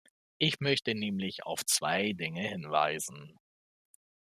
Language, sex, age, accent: German, male, 30-39, Deutschland Deutsch